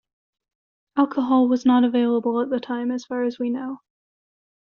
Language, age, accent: English, 19-29, United States English